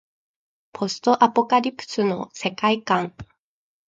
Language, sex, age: Japanese, female, 19-29